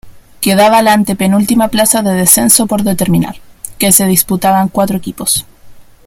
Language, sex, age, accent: Spanish, female, under 19, Chileno: Chile, Cuyo